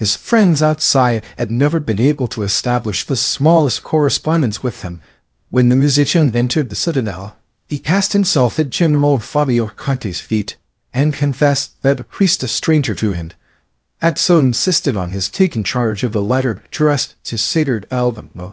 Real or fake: fake